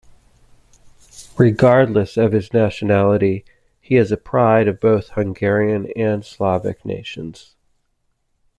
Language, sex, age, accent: English, male, 40-49, United States English